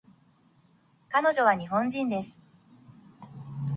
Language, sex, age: Japanese, female, 19-29